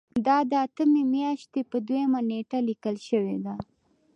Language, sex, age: Pashto, female, 19-29